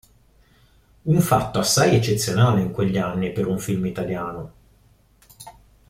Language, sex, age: Italian, male, 19-29